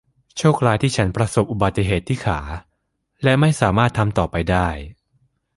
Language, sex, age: Thai, male, 19-29